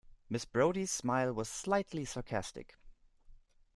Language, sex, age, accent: English, male, 19-29, United States English